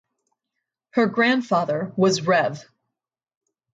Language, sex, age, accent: English, female, 30-39, United States English